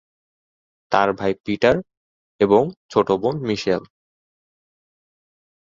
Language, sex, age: Bengali, male, 19-29